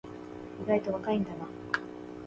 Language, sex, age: Japanese, female, 19-29